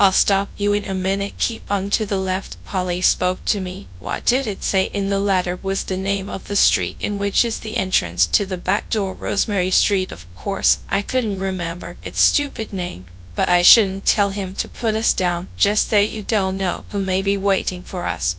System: TTS, GradTTS